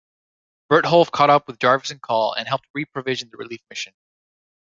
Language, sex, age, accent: English, male, 19-29, United States English